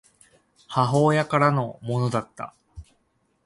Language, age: Japanese, 30-39